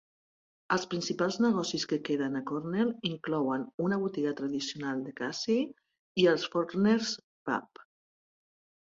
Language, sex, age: Catalan, female, 60-69